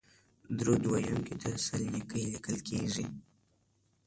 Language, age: Pashto, under 19